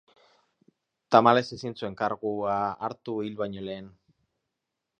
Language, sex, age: Basque, male, 30-39